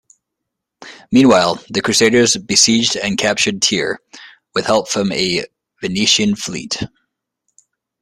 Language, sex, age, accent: English, male, 30-39, United States English